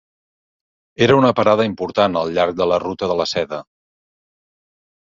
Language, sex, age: Catalan, male, 50-59